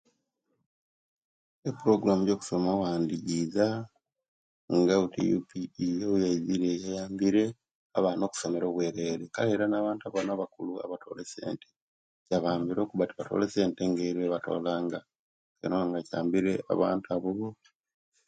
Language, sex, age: Kenyi, male, 30-39